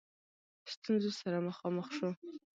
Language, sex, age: Pashto, female, 19-29